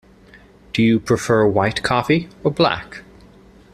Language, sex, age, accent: English, male, 19-29, United States English